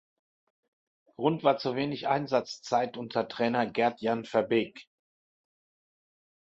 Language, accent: German, Deutschland Deutsch